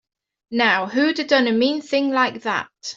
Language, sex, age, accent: English, female, 30-39, England English